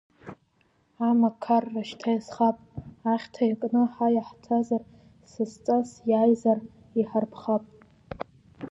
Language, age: Abkhazian, under 19